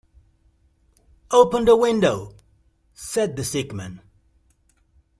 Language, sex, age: English, male, 60-69